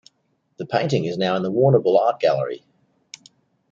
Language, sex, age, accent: English, male, 30-39, Australian English